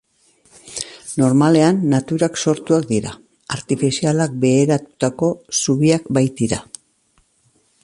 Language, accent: Basque, Mendebalekoa (Araba, Bizkaia, Gipuzkoako mendebaleko herri batzuk)